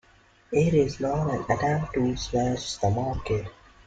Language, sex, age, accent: English, male, under 19, India and South Asia (India, Pakistan, Sri Lanka)